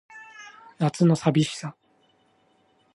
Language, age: Japanese, 40-49